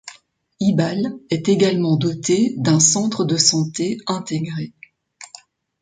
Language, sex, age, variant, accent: French, female, 40-49, Français d'Europe, Français de Belgique